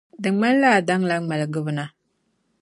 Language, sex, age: Dagbani, female, 19-29